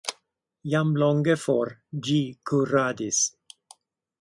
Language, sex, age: Esperanto, male, 70-79